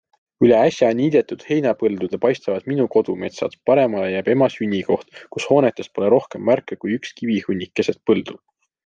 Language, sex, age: Estonian, male, 19-29